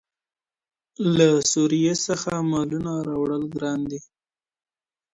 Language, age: Pashto, 19-29